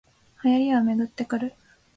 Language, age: Japanese, 19-29